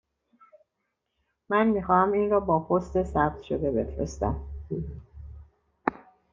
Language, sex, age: Persian, female, 50-59